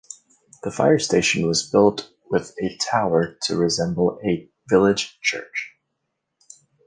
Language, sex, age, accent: English, male, 30-39, United States English